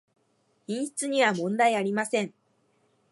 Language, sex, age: Japanese, female, 19-29